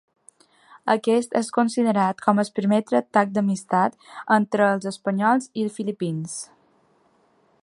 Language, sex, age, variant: Catalan, female, 19-29, Balear